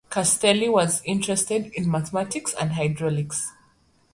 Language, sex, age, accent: English, female, 30-39, Southern African (South Africa, Zimbabwe, Namibia)